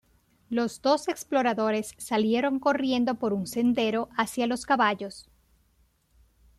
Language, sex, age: Spanish, female, 30-39